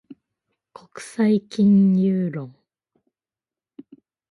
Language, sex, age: Japanese, female, 19-29